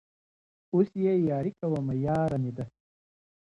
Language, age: Pashto, 19-29